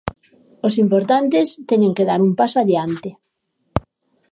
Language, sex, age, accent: Galician, female, 40-49, Oriental (común en zona oriental)